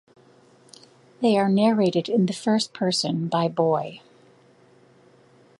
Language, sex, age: English, female, 40-49